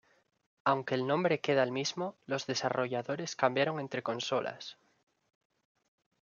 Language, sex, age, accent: Spanish, male, 19-29, España: Norte peninsular (Asturias, Castilla y León, Cantabria, País Vasco, Navarra, Aragón, La Rioja, Guadalajara, Cuenca)